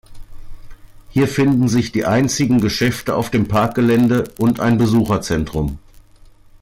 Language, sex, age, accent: German, male, 50-59, Deutschland Deutsch